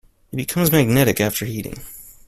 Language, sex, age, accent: English, male, 19-29, United States English